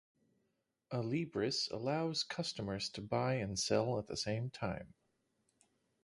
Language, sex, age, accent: English, male, 40-49, United States English